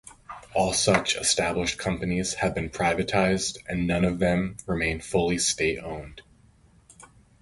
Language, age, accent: English, 30-39, United States English